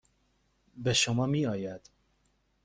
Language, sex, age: Persian, male, 19-29